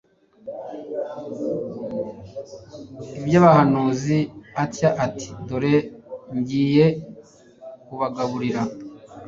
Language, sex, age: Kinyarwanda, male, 30-39